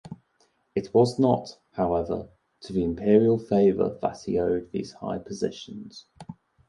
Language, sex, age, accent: English, male, 19-29, England English